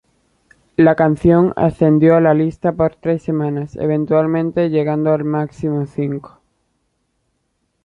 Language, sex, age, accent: Spanish, male, under 19, España: Norte peninsular (Asturias, Castilla y León, Cantabria, País Vasco, Navarra, Aragón, La Rioja, Guadalajara, Cuenca)